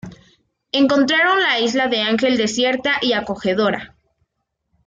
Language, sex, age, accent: Spanish, female, under 19, México